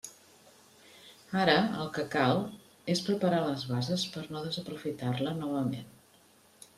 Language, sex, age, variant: Catalan, female, 50-59, Central